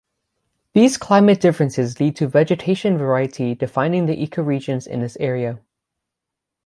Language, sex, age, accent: English, male, under 19, United States English; England English